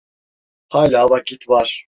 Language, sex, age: Turkish, male, 19-29